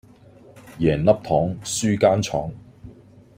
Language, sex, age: Cantonese, male, 40-49